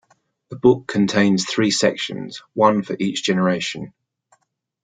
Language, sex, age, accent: English, male, 60-69, England English